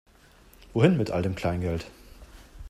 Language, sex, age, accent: German, male, 30-39, Deutschland Deutsch